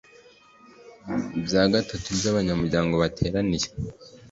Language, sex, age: Kinyarwanda, male, 19-29